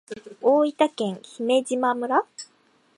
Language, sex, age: Japanese, female, 19-29